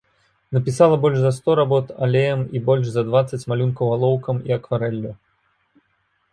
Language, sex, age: Belarusian, male, 19-29